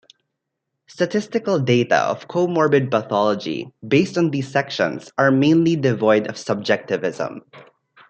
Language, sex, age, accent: English, male, 19-29, Filipino